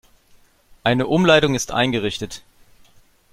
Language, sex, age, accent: German, male, 40-49, Deutschland Deutsch